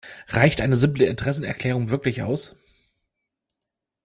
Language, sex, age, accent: German, male, 30-39, Deutschland Deutsch